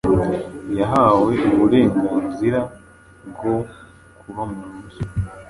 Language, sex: Kinyarwanda, male